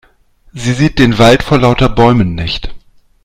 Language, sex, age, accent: German, male, 40-49, Deutschland Deutsch